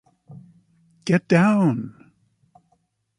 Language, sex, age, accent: English, male, 60-69, Canadian English